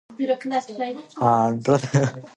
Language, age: Pashto, 19-29